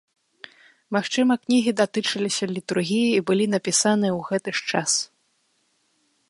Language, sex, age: Belarusian, female, 30-39